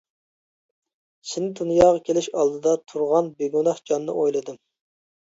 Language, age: Uyghur, 19-29